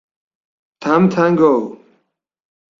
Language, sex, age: Spanish, male, 40-49